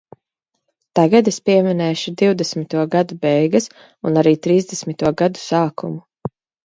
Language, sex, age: Latvian, female, 30-39